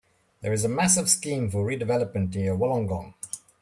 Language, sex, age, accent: English, male, 40-49, Southern African (South Africa, Zimbabwe, Namibia)